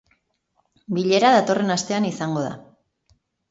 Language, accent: Basque, Erdialdekoa edo Nafarra (Gipuzkoa, Nafarroa)